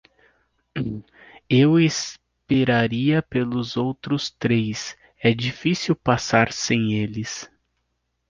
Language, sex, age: Portuguese, male, 30-39